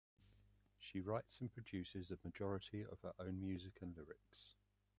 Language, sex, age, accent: English, male, 50-59, England English